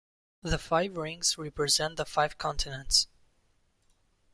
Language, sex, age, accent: English, male, 19-29, United States English